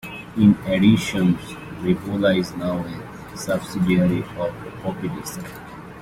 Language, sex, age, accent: English, male, 19-29, United States English